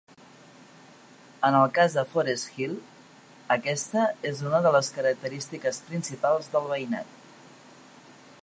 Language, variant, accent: Catalan, Central, central